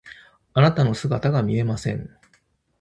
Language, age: Japanese, 40-49